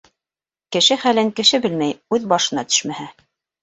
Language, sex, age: Bashkir, female, 40-49